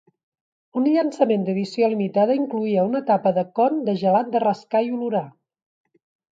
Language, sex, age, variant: Catalan, female, 40-49, Central